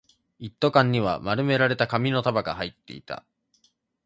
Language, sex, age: Japanese, male, 19-29